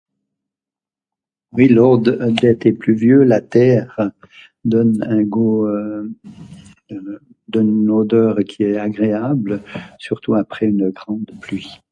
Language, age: French, 70-79